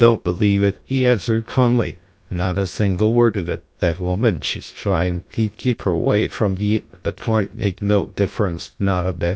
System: TTS, GlowTTS